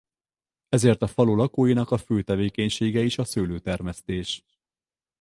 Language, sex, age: Hungarian, male, 50-59